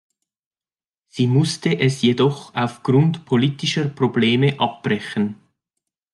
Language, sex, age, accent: German, male, 30-39, Schweizerdeutsch